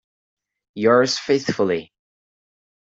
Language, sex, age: English, male, under 19